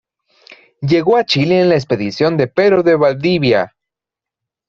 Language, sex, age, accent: Spanish, male, 19-29, México